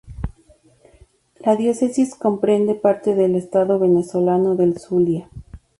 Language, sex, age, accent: Spanish, female, 40-49, México